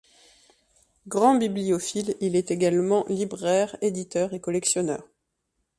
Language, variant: French, Français de métropole